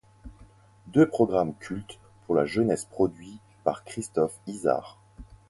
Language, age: French, 30-39